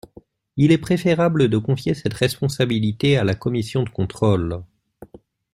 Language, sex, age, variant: French, male, 19-29, Français de métropole